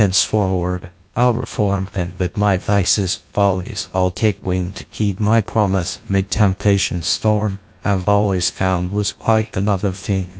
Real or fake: fake